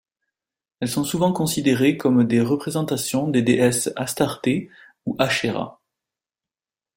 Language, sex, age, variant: French, male, 30-39, Français de métropole